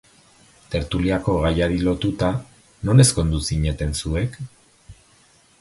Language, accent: Basque, Erdialdekoa edo Nafarra (Gipuzkoa, Nafarroa)